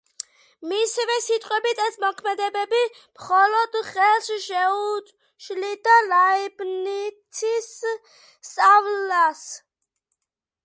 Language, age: Georgian, under 19